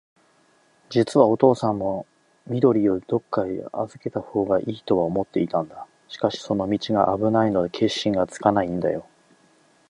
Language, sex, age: Japanese, male, 40-49